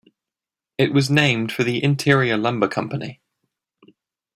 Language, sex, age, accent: English, male, 19-29, England English